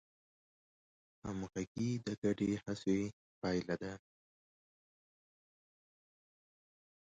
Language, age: Pashto, 19-29